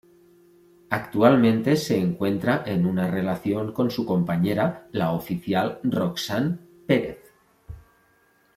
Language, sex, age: Spanish, male, 50-59